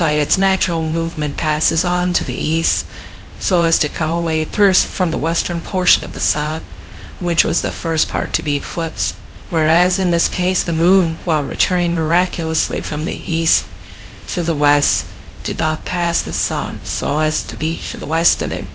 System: TTS, VITS